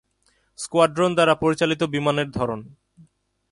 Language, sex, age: Bengali, male, 19-29